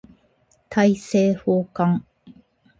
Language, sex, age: Japanese, female, 40-49